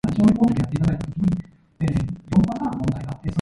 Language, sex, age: English, female, 19-29